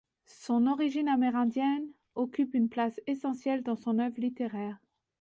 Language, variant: French, Français de métropole